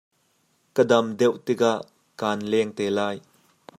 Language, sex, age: Hakha Chin, male, 30-39